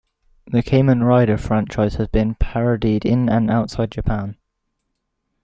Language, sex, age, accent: English, male, under 19, England English